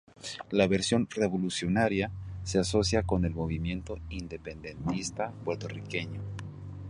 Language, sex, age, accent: Spanish, male, 30-39, México